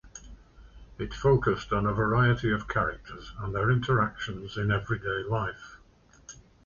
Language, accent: English, England English